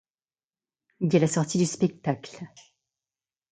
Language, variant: French, Français de métropole